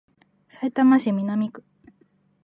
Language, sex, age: Japanese, female, 19-29